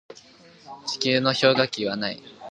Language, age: Japanese, under 19